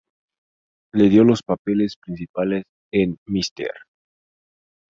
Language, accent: Spanish, México